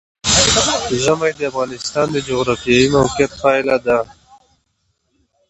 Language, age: Pashto, 19-29